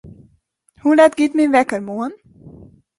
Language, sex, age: Western Frisian, female, 30-39